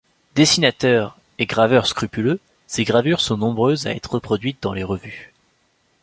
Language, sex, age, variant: French, male, 19-29, Français de métropole